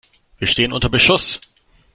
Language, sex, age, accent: German, male, 19-29, Deutschland Deutsch